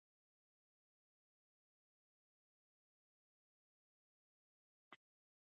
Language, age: Pashto, 19-29